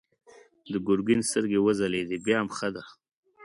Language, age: Pashto, 30-39